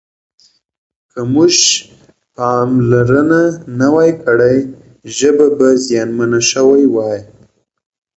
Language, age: Pashto, 19-29